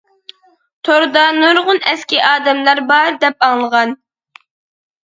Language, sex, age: Uyghur, female, under 19